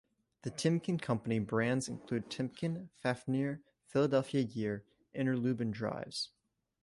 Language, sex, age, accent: English, male, under 19, United States English